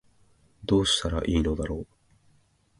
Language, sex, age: Japanese, male, 19-29